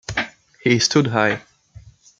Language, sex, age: English, male, 19-29